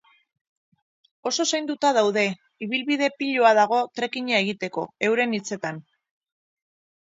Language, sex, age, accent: Basque, female, 50-59, Erdialdekoa edo Nafarra (Gipuzkoa, Nafarroa)